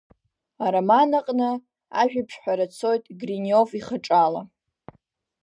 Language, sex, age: Abkhazian, female, under 19